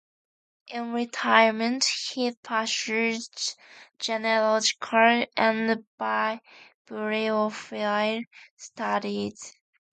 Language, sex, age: English, female, 19-29